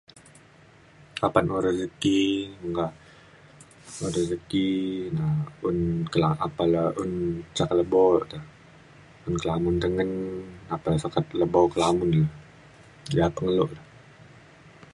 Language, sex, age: Mainstream Kenyah, female, 19-29